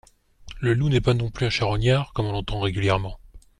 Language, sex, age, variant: French, male, 50-59, Français de métropole